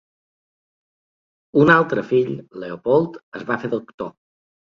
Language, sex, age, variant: Catalan, male, 30-39, Balear